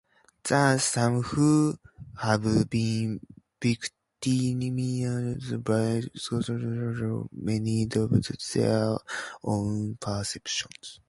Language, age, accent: English, 19-29, United States English